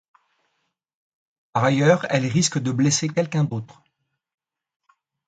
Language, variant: French, Français de métropole